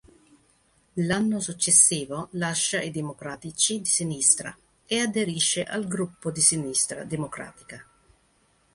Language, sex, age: Italian, female, 50-59